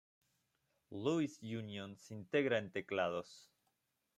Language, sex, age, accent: Spanish, male, 30-39, Rioplatense: Argentina, Uruguay, este de Bolivia, Paraguay